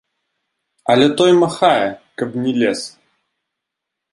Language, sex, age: Belarusian, male, 19-29